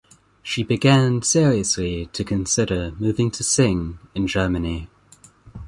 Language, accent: English, New Zealand English